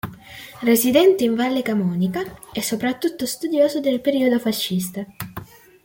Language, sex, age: Italian, male, 30-39